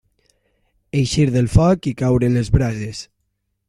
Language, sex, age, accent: Catalan, male, under 19, valencià